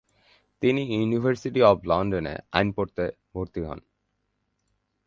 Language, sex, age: Bengali, male, 19-29